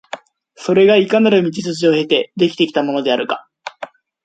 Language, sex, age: Japanese, male, 19-29